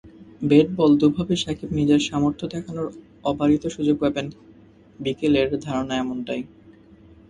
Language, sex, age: Bengali, male, 19-29